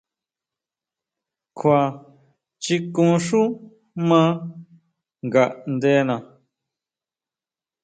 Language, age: Huautla Mazatec, 19-29